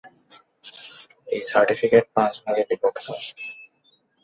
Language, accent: Bengali, Bangladeshi